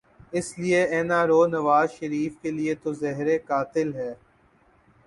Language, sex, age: Urdu, male, 19-29